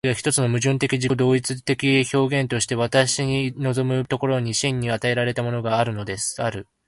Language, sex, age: Japanese, male, 19-29